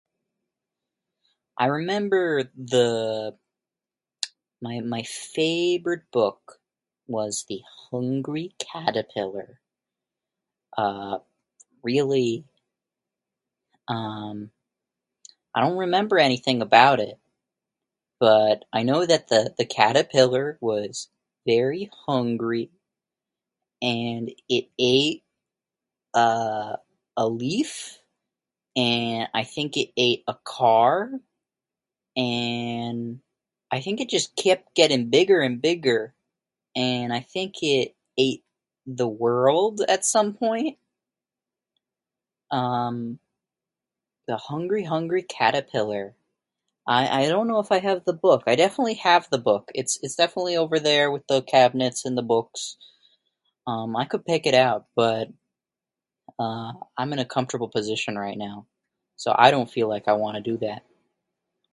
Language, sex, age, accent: English, male, 19-29, United States English